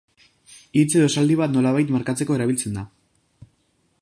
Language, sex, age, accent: Basque, male, under 19, Erdialdekoa edo Nafarra (Gipuzkoa, Nafarroa)